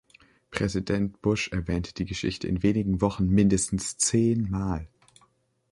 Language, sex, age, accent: German, male, under 19, Deutschland Deutsch